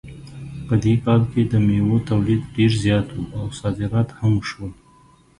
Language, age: Pashto, 30-39